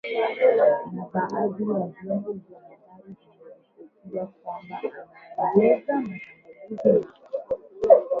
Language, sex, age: Swahili, female, 19-29